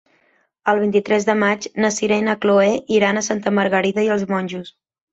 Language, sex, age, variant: Catalan, female, 19-29, Central